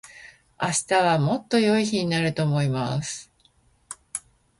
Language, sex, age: Japanese, female, 50-59